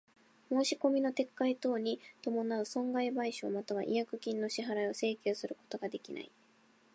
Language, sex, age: Japanese, female, 19-29